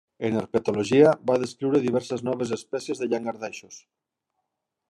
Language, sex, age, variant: Catalan, male, 40-49, Central